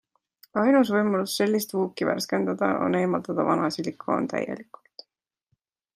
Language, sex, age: Estonian, female, 19-29